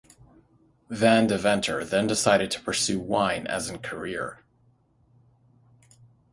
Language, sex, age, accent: English, male, 30-39, United States English; Canadian English